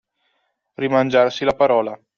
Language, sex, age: Italian, male, 19-29